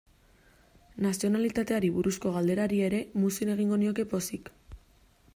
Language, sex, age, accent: Basque, female, 19-29, Mendebalekoa (Araba, Bizkaia, Gipuzkoako mendebaleko herri batzuk)